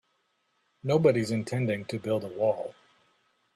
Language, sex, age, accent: English, male, 50-59, Canadian English